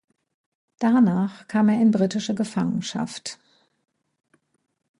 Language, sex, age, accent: German, female, 50-59, Deutschland Deutsch